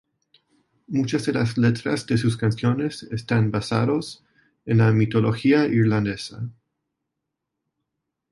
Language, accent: Spanish, Rioplatense: Argentina, Uruguay, este de Bolivia, Paraguay